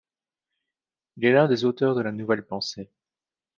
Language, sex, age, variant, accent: French, male, 30-39, Français d'Europe, Français de Belgique